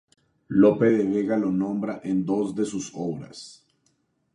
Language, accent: Spanish, Andino-Pacífico: Colombia, Perú, Ecuador, oeste de Bolivia y Venezuela andina